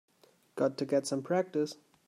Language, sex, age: English, male, 19-29